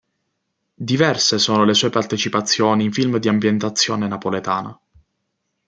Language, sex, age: Italian, male, 19-29